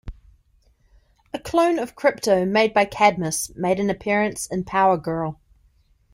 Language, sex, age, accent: English, female, 30-39, New Zealand English